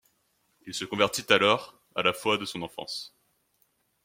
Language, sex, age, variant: French, male, 19-29, Français de métropole